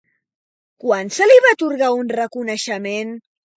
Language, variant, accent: Catalan, Central, central; septentrional